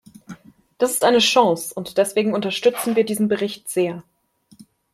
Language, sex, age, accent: German, female, 19-29, Deutschland Deutsch